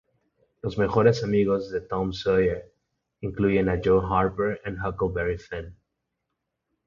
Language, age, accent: Spanish, 40-49, México